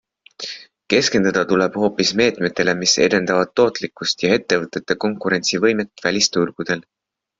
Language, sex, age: Estonian, male, 19-29